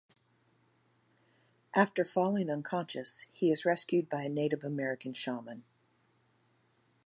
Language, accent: English, United States English